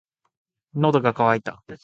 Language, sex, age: Japanese, male, 19-29